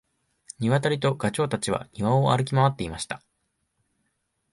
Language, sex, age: Japanese, male, 19-29